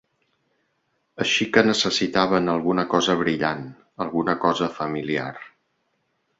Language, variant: Catalan, Central